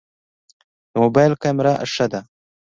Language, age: Pashto, 19-29